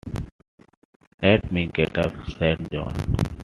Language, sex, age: English, male, 19-29